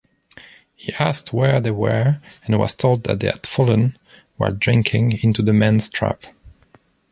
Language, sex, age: English, male, 30-39